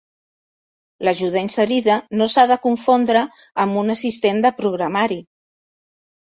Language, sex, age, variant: Catalan, female, 50-59, Central